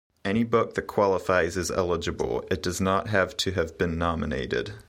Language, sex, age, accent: English, male, 19-29, United States English